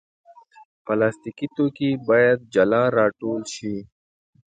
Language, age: Pashto, 19-29